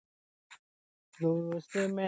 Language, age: Pashto, 19-29